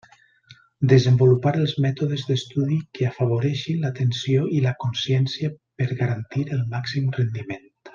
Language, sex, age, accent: Catalan, male, 40-49, valencià